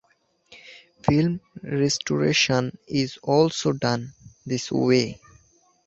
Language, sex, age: English, male, under 19